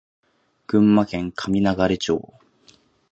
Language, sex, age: Japanese, male, 19-29